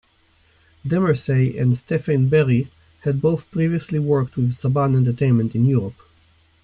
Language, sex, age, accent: English, male, 40-49, United States English